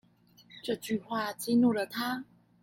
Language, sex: Chinese, female